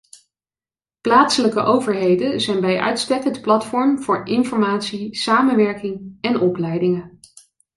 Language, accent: Dutch, Nederlands Nederlands